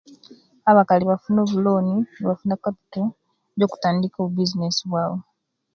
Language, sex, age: Kenyi, female, 19-29